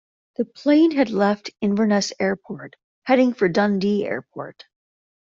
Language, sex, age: English, female, 50-59